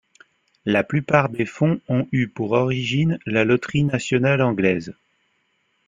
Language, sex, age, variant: French, male, 30-39, Français de métropole